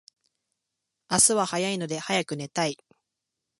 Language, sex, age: Japanese, male, 19-29